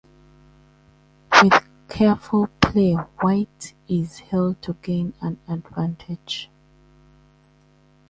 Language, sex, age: English, female, 30-39